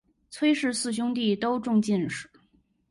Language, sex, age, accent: Chinese, female, 30-39, 出生地：北京市